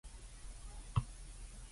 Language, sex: Cantonese, female